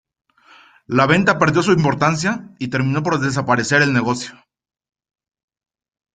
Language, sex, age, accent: Spanish, male, 40-49, México